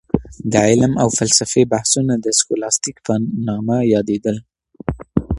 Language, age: Pashto, under 19